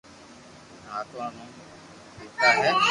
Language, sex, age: Loarki, female, under 19